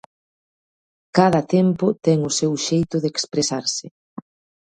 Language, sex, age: Galician, female, 30-39